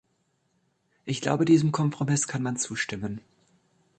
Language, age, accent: German, 30-39, Deutschland Deutsch